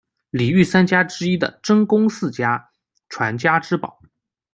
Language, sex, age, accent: Chinese, male, 19-29, 出生地：江苏省